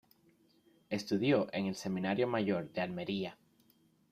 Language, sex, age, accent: Spanish, male, 19-29, Caribe: Cuba, Venezuela, Puerto Rico, República Dominicana, Panamá, Colombia caribeña, México caribeño, Costa del golfo de México